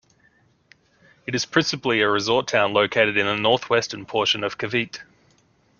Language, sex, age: English, male, 19-29